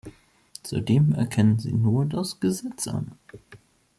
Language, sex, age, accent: German, male, 19-29, Deutschland Deutsch